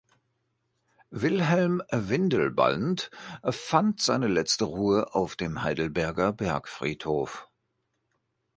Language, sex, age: German, male, 40-49